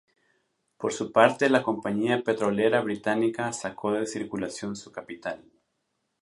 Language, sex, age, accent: Spanish, male, 40-49, América central